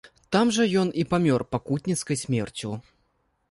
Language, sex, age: Belarusian, male, 30-39